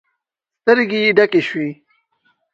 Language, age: Pashto, under 19